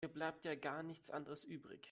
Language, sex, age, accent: German, male, 19-29, Deutschland Deutsch